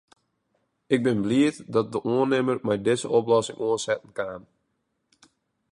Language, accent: Western Frisian, Wâldfrysk